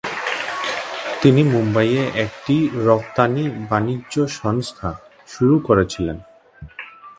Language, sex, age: Bengali, male, 30-39